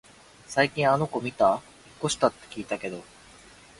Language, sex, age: Japanese, male, 19-29